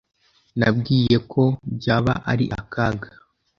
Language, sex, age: Kinyarwanda, male, under 19